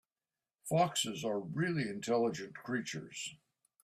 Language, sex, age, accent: English, male, 70-79, Canadian English